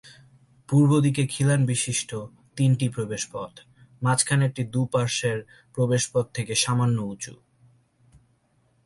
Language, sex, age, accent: Bengali, male, 19-29, Native